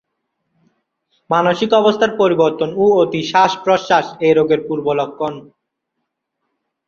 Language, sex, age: Bengali, male, 19-29